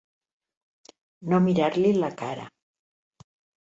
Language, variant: Catalan, Nord-Occidental